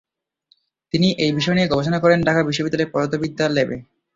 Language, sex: Bengali, male